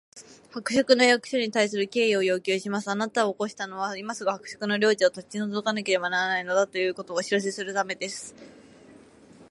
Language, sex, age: Japanese, female, 19-29